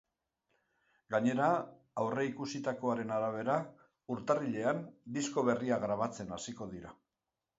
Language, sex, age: Basque, male, 60-69